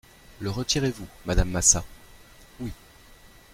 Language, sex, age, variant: French, male, 30-39, Français de métropole